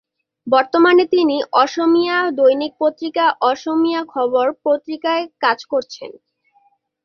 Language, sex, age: Bengali, female, 19-29